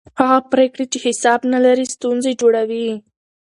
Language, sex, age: Pashto, female, under 19